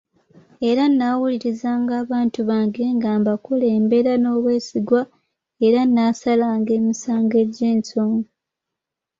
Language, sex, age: Ganda, female, 19-29